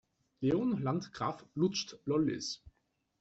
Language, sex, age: German, male, under 19